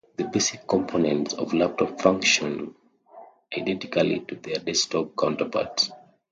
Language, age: English, 30-39